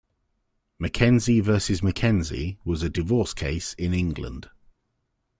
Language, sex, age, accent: English, male, 40-49, England English